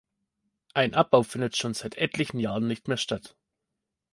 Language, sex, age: German, male, 30-39